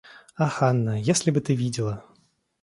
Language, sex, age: Russian, male, 19-29